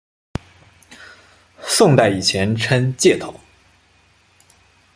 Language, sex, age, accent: Chinese, male, 19-29, 出生地：湖北省